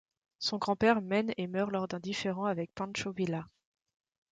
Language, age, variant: French, 30-39, Français de métropole